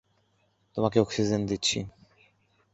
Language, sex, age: Bengali, male, 19-29